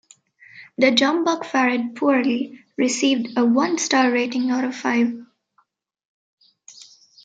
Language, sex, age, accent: English, female, under 19, India and South Asia (India, Pakistan, Sri Lanka)